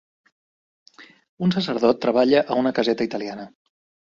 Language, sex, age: Catalan, male, 40-49